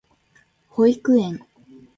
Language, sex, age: Japanese, female, 19-29